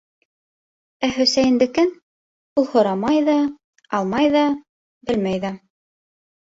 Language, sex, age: Bashkir, female, 19-29